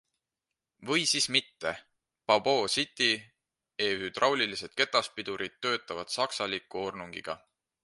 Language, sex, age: Estonian, male, 19-29